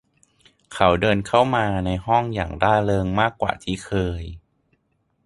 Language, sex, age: Thai, male, 40-49